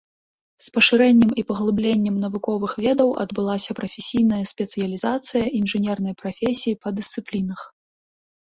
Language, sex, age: Belarusian, female, 19-29